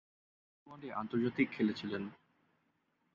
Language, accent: Bengali, Native